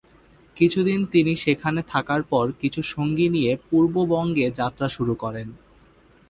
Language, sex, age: Bengali, male, 19-29